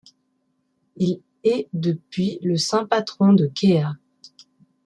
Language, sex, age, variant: French, female, 19-29, Français de métropole